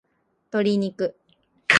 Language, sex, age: Japanese, female, 19-29